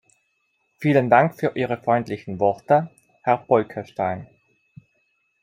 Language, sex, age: German, male, 30-39